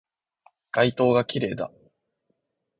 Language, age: Japanese, 19-29